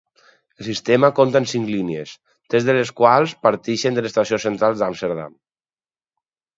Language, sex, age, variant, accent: Catalan, male, 30-39, Valencià meridional, valencià